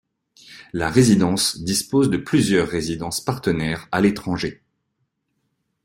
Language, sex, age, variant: French, male, 30-39, Français de métropole